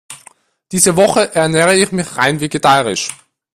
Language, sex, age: German, male, under 19